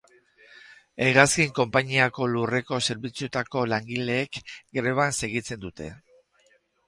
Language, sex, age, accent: Basque, male, 60-69, Erdialdekoa edo Nafarra (Gipuzkoa, Nafarroa)